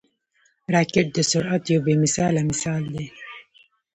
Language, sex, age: Pashto, female, 19-29